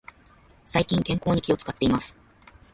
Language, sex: Japanese, female